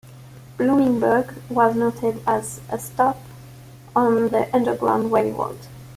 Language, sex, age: English, female, 19-29